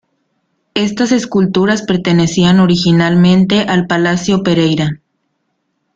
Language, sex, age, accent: Spanish, female, 19-29, México